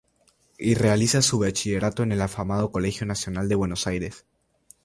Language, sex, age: Spanish, male, 19-29